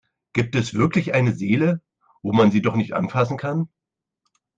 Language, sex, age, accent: German, male, 30-39, Deutschland Deutsch